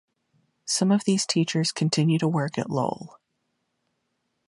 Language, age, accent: English, 19-29, United States English